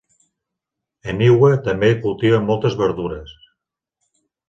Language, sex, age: Catalan, male, 40-49